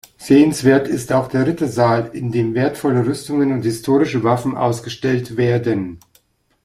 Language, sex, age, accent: German, male, 50-59, Deutschland Deutsch